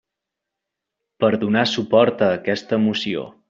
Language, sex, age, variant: Catalan, male, 30-39, Central